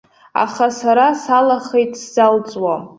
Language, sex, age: Abkhazian, female, under 19